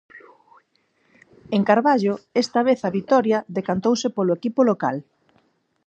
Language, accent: Galician, Normativo (estándar)